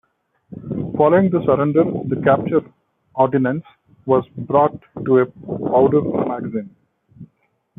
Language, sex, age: English, male, 30-39